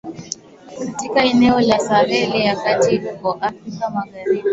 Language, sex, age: Swahili, female, 19-29